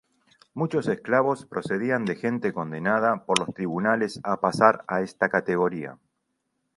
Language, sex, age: Spanish, male, 40-49